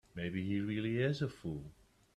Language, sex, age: English, male, 19-29